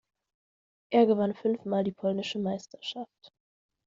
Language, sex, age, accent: German, female, 19-29, Deutschland Deutsch